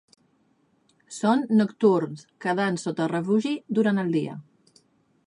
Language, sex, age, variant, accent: Catalan, female, 30-39, Central, central